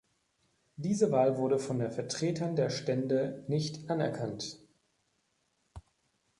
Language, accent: German, Deutschland Deutsch